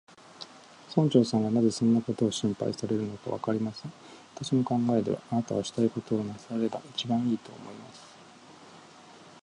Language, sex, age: Japanese, male, 40-49